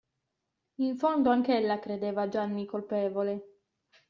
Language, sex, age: Italian, female, 19-29